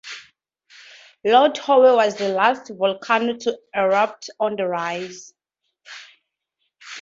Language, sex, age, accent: English, female, 19-29, Southern African (South Africa, Zimbabwe, Namibia)